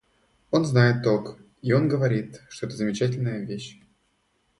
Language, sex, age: Russian, male, 19-29